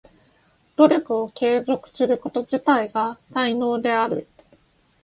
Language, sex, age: Japanese, female, 30-39